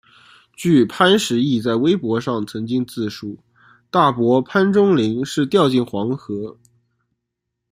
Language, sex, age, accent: Chinese, male, 19-29, 出生地：江苏省